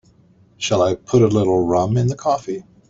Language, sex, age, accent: English, male, 70-79, United States English